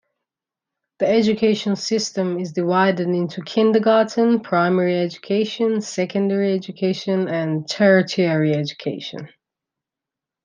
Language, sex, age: English, female, 30-39